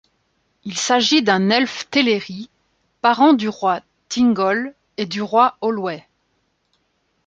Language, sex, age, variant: French, female, 30-39, Français de métropole